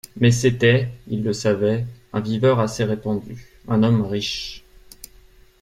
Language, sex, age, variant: French, male, 30-39, Français de métropole